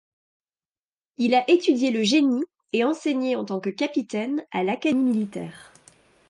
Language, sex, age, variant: French, female, 40-49, Français de métropole